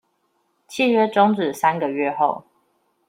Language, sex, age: Chinese, female, 19-29